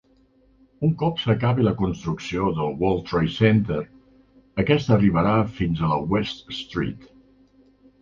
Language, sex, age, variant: Catalan, male, 60-69, Central